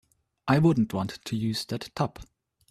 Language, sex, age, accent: English, male, 19-29, United States English